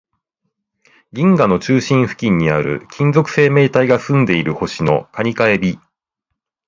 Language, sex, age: Japanese, male, 40-49